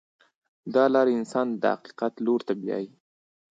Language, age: Pashto, 19-29